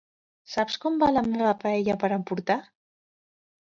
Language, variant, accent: Catalan, Central, central